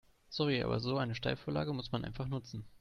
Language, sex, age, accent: German, male, 19-29, Deutschland Deutsch